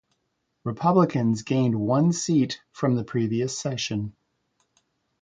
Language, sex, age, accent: English, male, 50-59, United States English